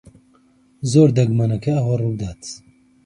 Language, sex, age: Central Kurdish, male, 30-39